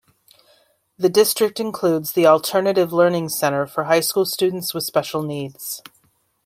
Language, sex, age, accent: English, female, 40-49, United States English